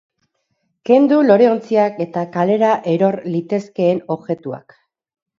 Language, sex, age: Basque, female, 30-39